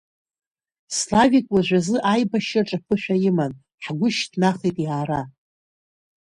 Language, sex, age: Abkhazian, female, 40-49